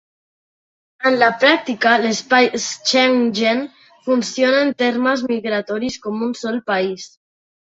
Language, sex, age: Catalan, female, 40-49